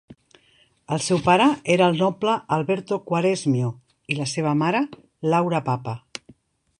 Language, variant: Catalan, Central